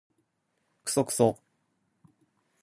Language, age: Japanese, under 19